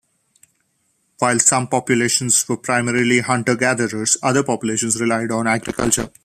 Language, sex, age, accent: English, male, 19-29, India and South Asia (India, Pakistan, Sri Lanka)